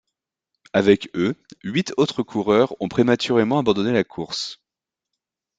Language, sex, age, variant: French, male, 19-29, Français de métropole